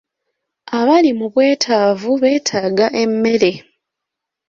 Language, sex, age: Ganda, female, 19-29